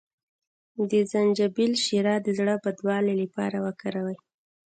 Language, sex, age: Pashto, female, 19-29